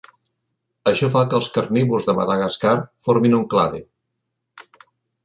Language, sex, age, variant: Catalan, male, 60-69, Central